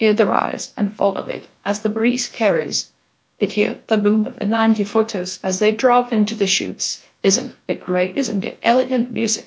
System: TTS, GlowTTS